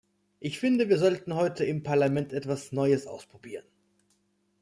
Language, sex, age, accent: German, male, 19-29, Deutschland Deutsch